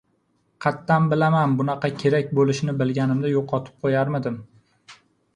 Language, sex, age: Uzbek, male, 19-29